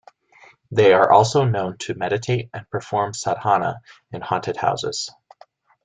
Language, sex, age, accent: English, male, 19-29, United States English